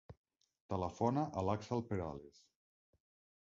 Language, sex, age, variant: Catalan, male, 40-49, Central